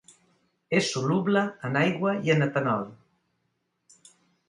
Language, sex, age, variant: Catalan, female, 60-69, Central